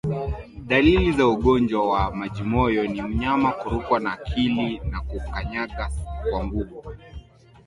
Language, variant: Swahili, Kiswahili cha Bara ya Kenya